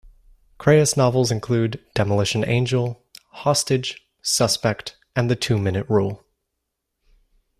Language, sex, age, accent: English, male, 19-29, United States English